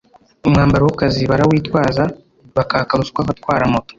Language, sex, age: Kinyarwanda, male, under 19